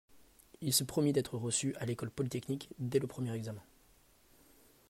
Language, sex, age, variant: French, male, 30-39, Français de métropole